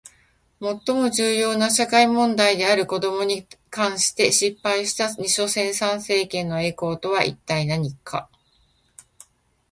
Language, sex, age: Japanese, female, 50-59